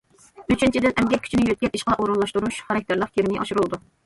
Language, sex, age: Uyghur, female, 30-39